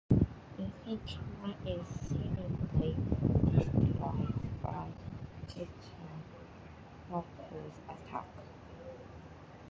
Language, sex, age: English, female, 19-29